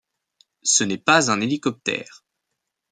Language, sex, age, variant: French, male, 19-29, Français de métropole